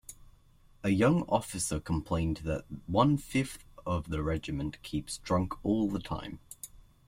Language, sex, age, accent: English, male, under 19, Australian English